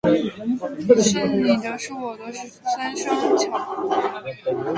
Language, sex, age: Chinese, female, 19-29